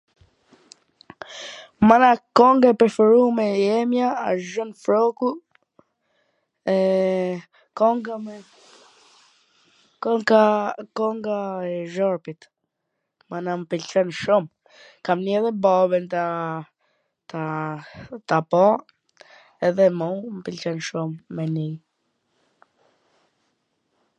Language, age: Gheg Albanian, under 19